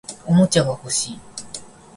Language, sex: Japanese, female